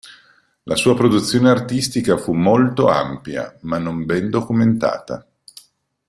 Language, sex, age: Italian, male, 50-59